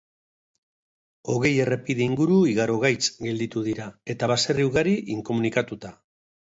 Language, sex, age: Basque, male, 60-69